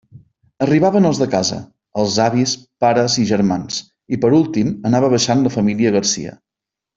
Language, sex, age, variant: Catalan, male, 40-49, Central